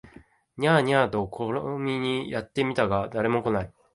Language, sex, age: Japanese, male, 19-29